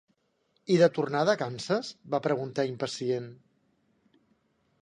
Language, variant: Catalan, Central